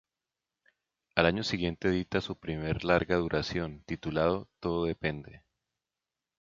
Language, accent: Spanish, Andino-Pacífico: Colombia, Perú, Ecuador, oeste de Bolivia y Venezuela andina